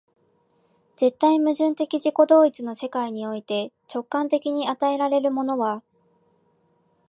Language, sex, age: Japanese, female, 19-29